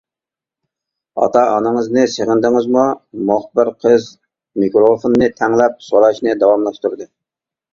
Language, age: Uyghur, 30-39